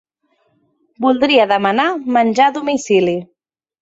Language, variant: Catalan, Central